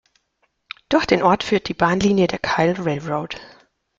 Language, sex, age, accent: German, female, 40-49, Deutschland Deutsch